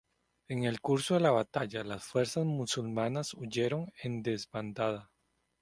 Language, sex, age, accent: Spanish, male, 30-39, América central